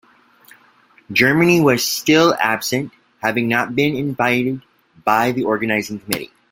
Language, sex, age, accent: English, male, 50-59, United States English